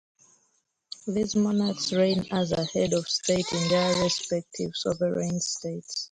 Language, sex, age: English, female, 19-29